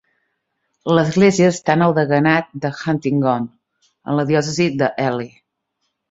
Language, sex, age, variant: Catalan, female, 30-39, Central